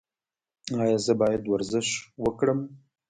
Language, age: Pashto, 19-29